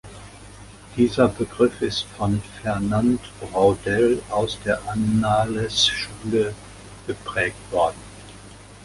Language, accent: German, Deutschland Deutsch